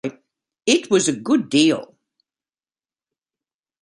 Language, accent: English, Australian English